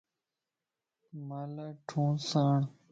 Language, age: Lasi, 19-29